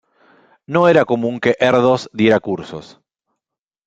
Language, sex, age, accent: Spanish, male, 40-49, Rioplatense: Argentina, Uruguay, este de Bolivia, Paraguay